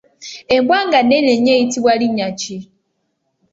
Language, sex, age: Ganda, female, 19-29